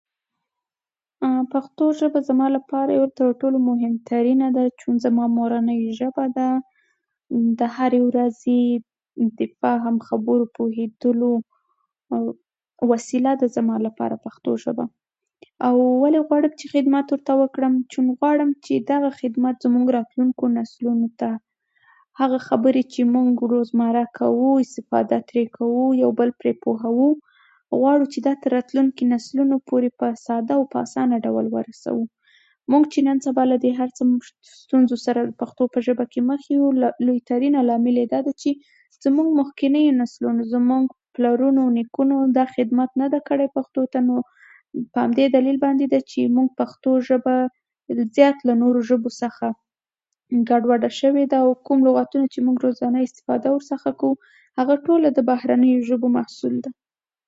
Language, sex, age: Pashto, female, 19-29